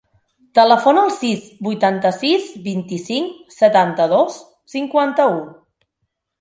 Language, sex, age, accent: Catalan, female, 30-39, Oriental